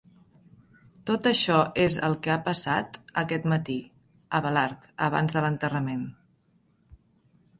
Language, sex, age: Catalan, female, 30-39